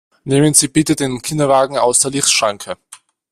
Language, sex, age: German, male, under 19